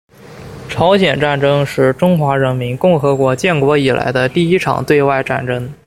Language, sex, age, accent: Chinese, male, 19-29, 出生地：江苏省